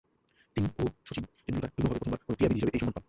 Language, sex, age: Bengali, male, 19-29